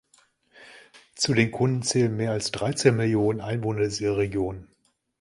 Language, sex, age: German, male, 40-49